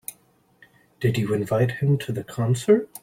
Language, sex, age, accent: English, male, 19-29, United States English